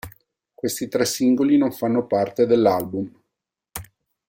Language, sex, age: Italian, male, 30-39